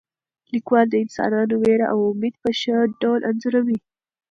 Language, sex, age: Pashto, female, 19-29